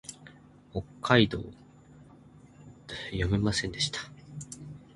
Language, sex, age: Japanese, male, 19-29